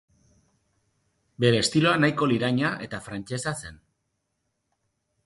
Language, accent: Basque, Mendebalekoa (Araba, Bizkaia, Gipuzkoako mendebaleko herri batzuk)